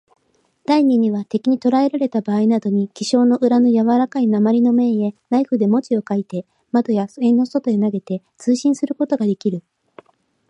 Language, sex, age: Japanese, female, 40-49